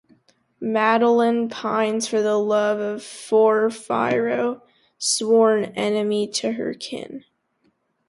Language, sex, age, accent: English, female, under 19, United States English